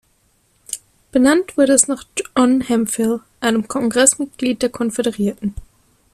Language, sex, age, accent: German, female, 19-29, Deutschland Deutsch